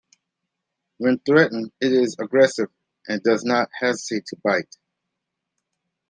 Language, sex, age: English, male, 40-49